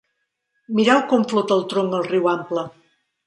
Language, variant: Catalan, Central